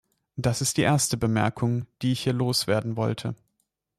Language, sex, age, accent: German, male, 19-29, Deutschland Deutsch